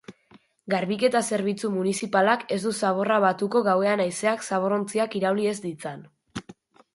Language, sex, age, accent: Basque, female, under 19, Mendebalekoa (Araba, Bizkaia, Gipuzkoako mendebaleko herri batzuk)